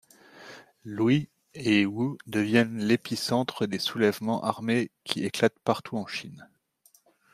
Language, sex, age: French, male, 30-39